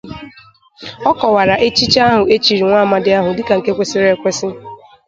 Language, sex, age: Igbo, female, under 19